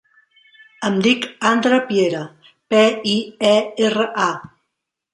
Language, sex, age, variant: Catalan, female, 40-49, Central